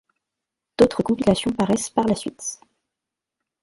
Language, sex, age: French, female, 19-29